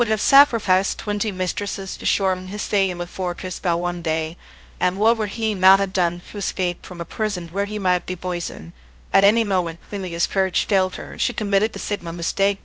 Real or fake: fake